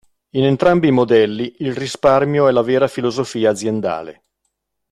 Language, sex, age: Italian, male, 50-59